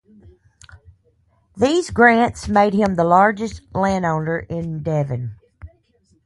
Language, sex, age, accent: English, female, 40-49, United States English